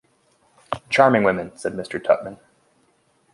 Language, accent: English, United States English